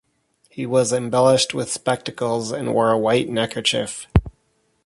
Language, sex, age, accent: English, male, 30-39, United States English